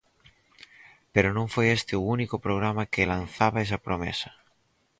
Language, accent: Galician, Normativo (estándar)